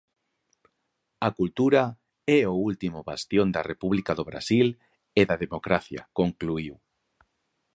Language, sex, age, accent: Galician, male, 40-49, Normativo (estándar)